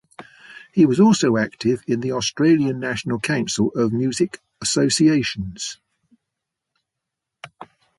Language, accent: English, England English